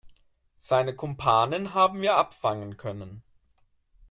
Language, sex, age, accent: German, male, 19-29, Deutschland Deutsch